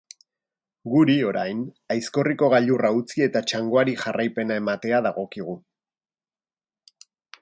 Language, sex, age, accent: Basque, male, 50-59, Erdialdekoa edo Nafarra (Gipuzkoa, Nafarroa)